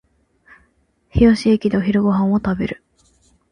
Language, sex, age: Japanese, female, 19-29